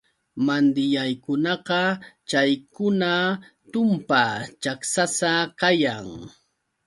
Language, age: Yauyos Quechua, 30-39